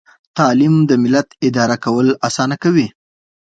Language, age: Pashto, 19-29